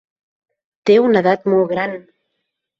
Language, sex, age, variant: Catalan, female, 30-39, Central